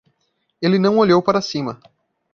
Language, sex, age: Portuguese, male, 30-39